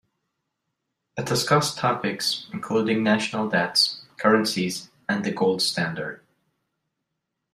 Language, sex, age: English, male, 30-39